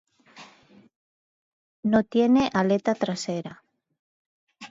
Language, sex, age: Spanish, female, 40-49